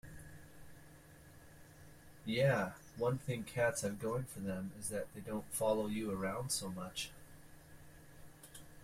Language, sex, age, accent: English, male, 30-39, Canadian English